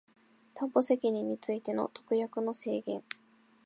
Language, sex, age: Japanese, female, 19-29